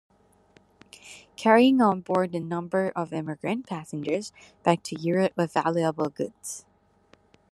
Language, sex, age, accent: English, female, 19-29, Hong Kong English